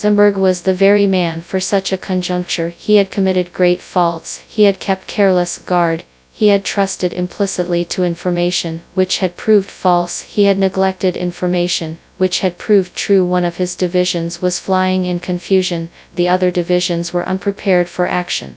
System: TTS, FastPitch